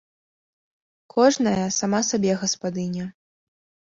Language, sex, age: Belarusian, female, 19-29